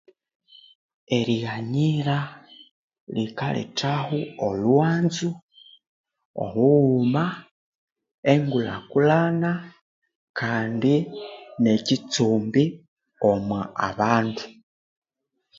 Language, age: Konzo, 19-29